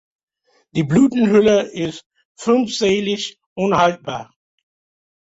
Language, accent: German, Amerikanisches Deutsch